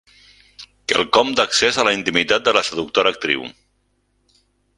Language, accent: Catalan, Barcelona